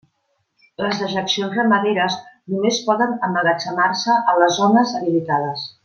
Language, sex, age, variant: Catalan, female, 50-59, Central